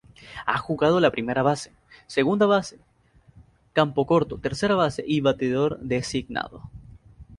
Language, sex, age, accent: Spanish, male, 19-29, América central